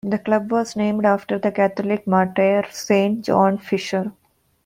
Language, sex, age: English, female, 40-49